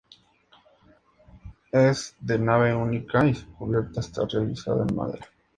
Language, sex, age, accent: Spanish, male, 19-29, México